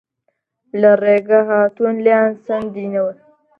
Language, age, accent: Central Kurdish, 19-29, سۆرانی